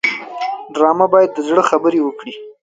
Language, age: Pashto, 19-29